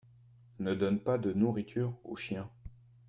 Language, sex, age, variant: French, male, 40-49, Français de métropole